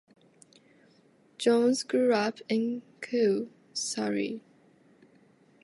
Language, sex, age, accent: English, female, 19-29, United States English